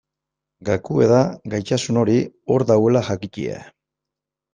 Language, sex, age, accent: Basque, male, 50-59, Mendebalekoa (Araba, Bizkaia, Gipuzkoako mendebaleko herri batzuk)